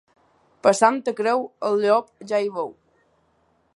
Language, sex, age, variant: Catalan, female, under 19, Balear